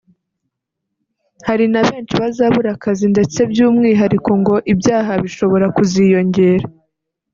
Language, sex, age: Kinyarwanda, male, 19-29